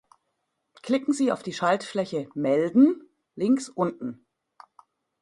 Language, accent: German, Deutschland Deutsch